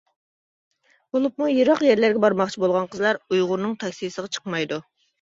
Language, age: Uyghur, 30-39